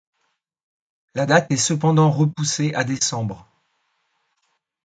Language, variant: French, Français de métropole